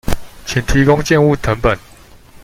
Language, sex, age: Chinese, male, 19-29